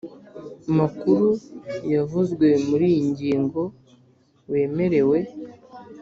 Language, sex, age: Kinyarwanda, male, under 19